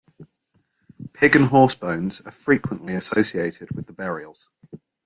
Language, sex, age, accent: English, male, 30-39, England English